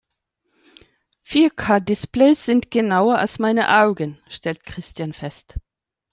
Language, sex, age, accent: German, male, 40-49, Deutschland Deutsch